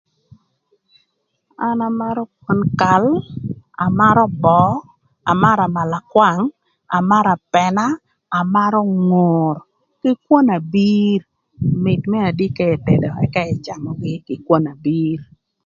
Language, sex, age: Thur, female, 50-59